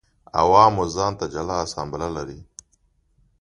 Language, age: Pashto, 40-49